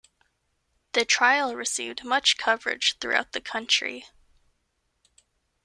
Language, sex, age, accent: English, female, 19-29, United States English